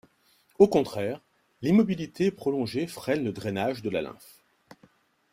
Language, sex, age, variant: French, male, 50-59, Français de métropole